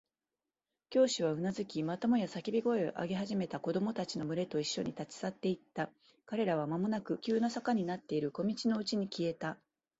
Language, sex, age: Japanese, female, 40-49